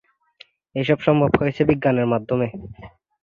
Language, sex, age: Bengali, male, 19-29